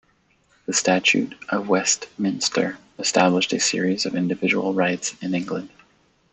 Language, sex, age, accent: English, male, 30-39, United States English